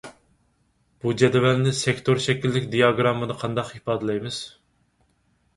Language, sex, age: Uyghur, male, 30-39